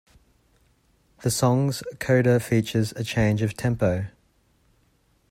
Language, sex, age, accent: English, male, 30-39, Australian English